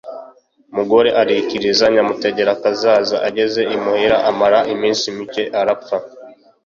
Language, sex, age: Kinyarwanda, male, 19-29